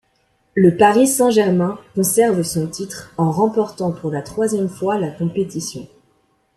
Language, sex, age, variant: French, male, 19-29, Français de métropole